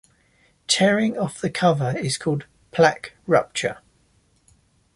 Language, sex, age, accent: English, male, 30-39, England English